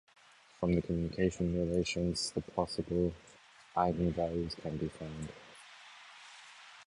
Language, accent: English, Australian English